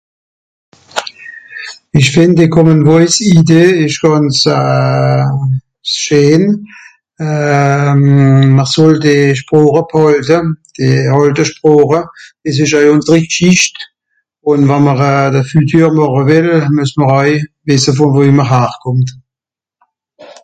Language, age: Swiss German, 60-69